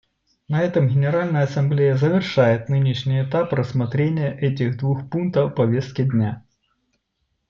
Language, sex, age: Russian, male, 40-49